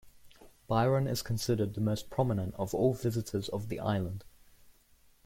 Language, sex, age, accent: English, male, under 19, England English